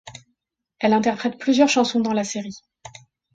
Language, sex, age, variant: French, female, 40-49, Français de métropole